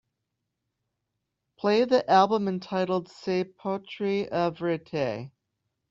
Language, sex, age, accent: English, male, 19-29, United States English